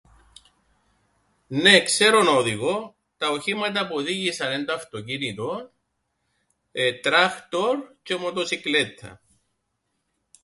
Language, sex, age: Greek, male, 40-49